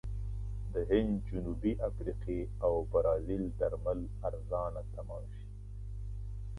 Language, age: Pashto, 40-49